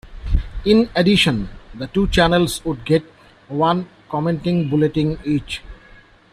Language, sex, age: English, male, 40-49